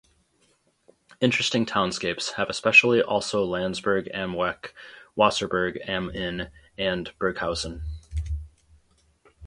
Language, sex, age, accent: English, male, 30-39, United States English